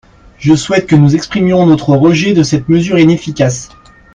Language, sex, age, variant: French, male, 30-39, Français de métropole